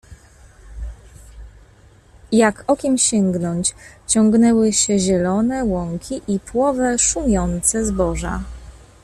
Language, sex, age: Polish, female, 30-39